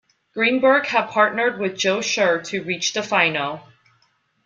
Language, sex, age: English, female, 40-49